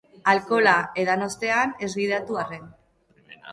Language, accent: Basque, Erdialdekoa edo Nafarra (Gipuzkoa, Nafarroa)